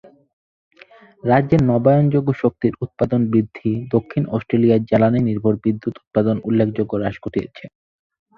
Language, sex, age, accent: Bengali, male, 19-29, প্রমিত বাংলা